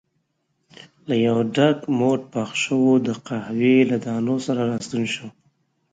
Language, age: Pashto, 30-39